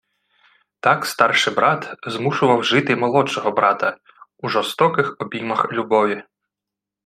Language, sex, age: Ukrainian, male, 30-39